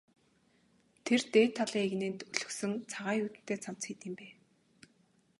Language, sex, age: Mongolian, female, 19-29